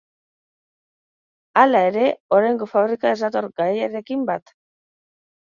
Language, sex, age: Basque, female, 30-39